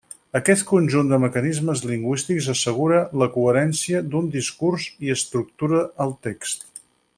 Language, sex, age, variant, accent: Catalan, male, 50-59, Central, central